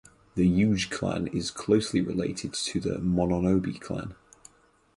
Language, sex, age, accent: English, male, under 19, England English